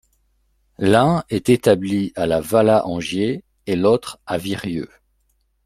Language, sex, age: French, male, 40-49